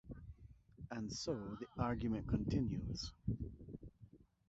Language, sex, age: English, male, 40-49